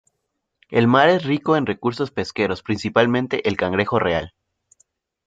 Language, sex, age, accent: Spanish, male, 19-29, México